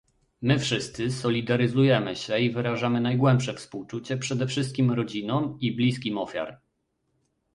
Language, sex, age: Polish, male, 30-39